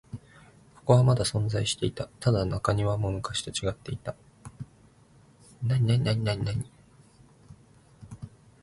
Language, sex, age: Japanese, male, 19-29